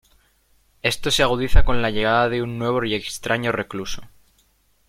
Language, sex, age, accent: Spanish, male, 19-29, España: Norte peninsular (Asturias, Castilla y León, Cantabria, País Vasco, Navarra, Aragón, La Rioja, Guadalajara, Cuenca)